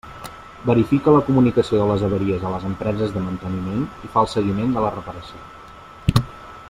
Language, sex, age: Catalan, male, 19-29